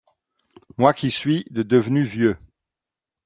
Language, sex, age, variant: French, male, 40-49, Français d'Europe